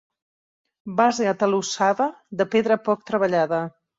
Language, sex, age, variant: Catalan, female, 50-59, Central